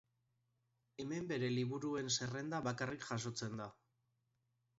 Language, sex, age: Basque, male, 40-49